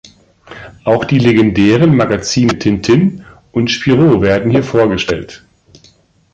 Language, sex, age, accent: German, male, 50-59, Deutschland Deutsch